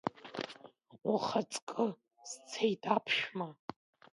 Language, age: Abkhazian, under 19